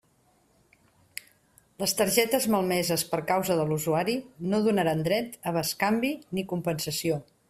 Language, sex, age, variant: Catalan, female, 50-59, Central